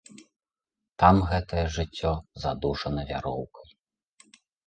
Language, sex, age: Belarusian, male, 30-39